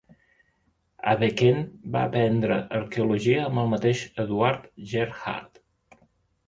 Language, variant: Catalan, Central